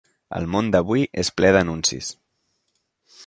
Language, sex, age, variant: Catalan, male, 30-39, Central